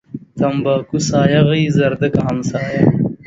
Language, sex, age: Pashto, male, 19-29